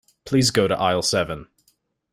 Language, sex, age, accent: English, male, 19-29, Canadian English